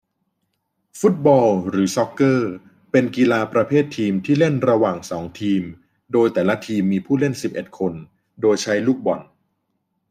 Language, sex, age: Thai, male, 30-39